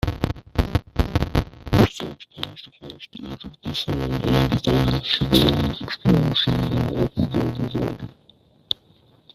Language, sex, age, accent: English, male, 19-29, United States English